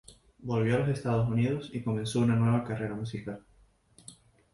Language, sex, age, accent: Spanish, male, 19-29, España: Islas Canarias